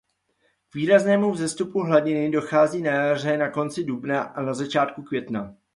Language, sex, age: Czech, male, 40-49